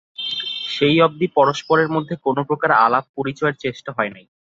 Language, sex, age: Bengali, male, 19-29